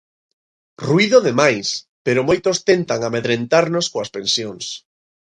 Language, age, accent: Galician, 19-29, Normativo (estándar)